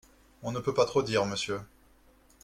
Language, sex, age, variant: French, male, 30-39, Français de métropole